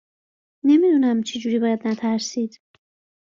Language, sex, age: Persian, female, 30-39